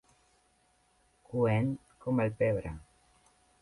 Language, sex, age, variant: Catalan, female, 50-59, Central